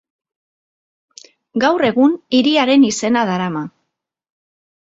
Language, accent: Basque, Mendebalekoa (Araba, Bizkaia, Gipuzkoako mendebaleko herri batzuk)